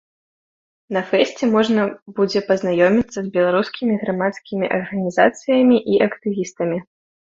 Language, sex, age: Belarusian, female, under 19